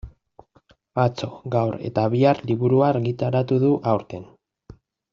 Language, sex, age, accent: Basque, male, 30-39, Mendebalekoa (Araba, Bizkaia, Gipuzkoako mendebaleko herri batzuk)